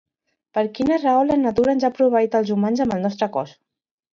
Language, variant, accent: Catalan, Central, central